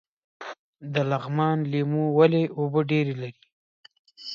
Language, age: Pashto, 19-29